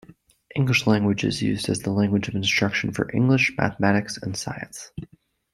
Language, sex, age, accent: English, male, 19-29, United States English